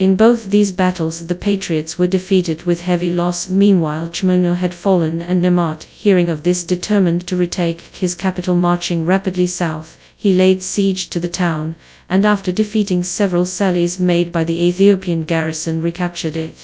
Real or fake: fake